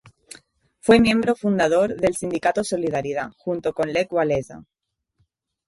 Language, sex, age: Spanish, female, 30-39